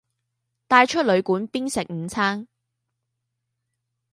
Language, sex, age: Chinese, female, 19-29